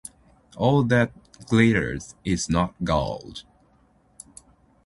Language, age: Japanese, 19-29